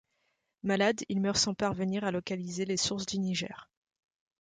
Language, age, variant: French, 30-39, Français de métropole